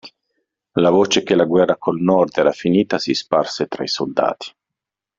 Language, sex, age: Italian, male, 40-49